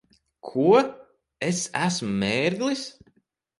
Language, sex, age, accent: Latvian, male, 30-39, Rigas